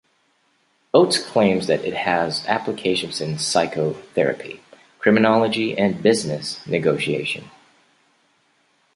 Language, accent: English, Filipino